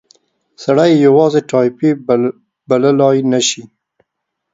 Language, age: Pashto, 19-29